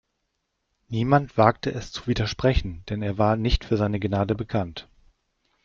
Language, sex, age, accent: German, male, 40-49, Deutschland Deutsch